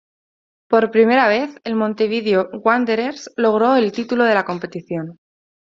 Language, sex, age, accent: Spanish, female, 19-29, España: Norte peninsular (Asturias, Castilla y León, Cantabria, País Vasco, Navarra, Aragón, La Rioja, Guadalajara, Cuenca)